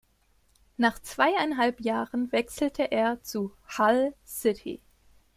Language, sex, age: German, female, 30-39